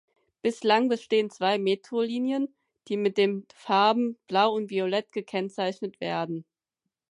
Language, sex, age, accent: German, female, 19-29, Deutschland Deutsch